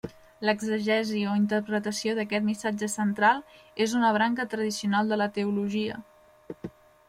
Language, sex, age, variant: Catalan, female, 19-29, Central